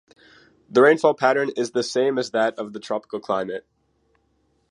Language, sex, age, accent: English, male, under 19, United States English